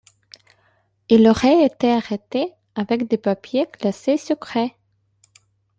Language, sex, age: French, female, 19-29